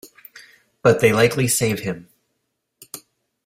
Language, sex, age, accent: English, male, 19-29, Canadian English